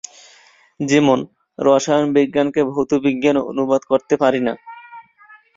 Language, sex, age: Bengali, male, 19-29